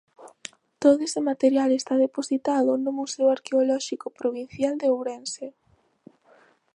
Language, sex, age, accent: Galician, female, 19-29, Atlántico (seseo e gheada)